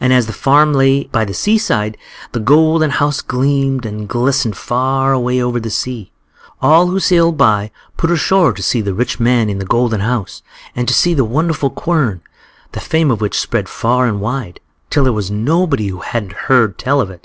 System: none